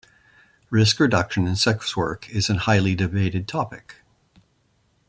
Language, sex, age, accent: English, male, 50-59, Canadian English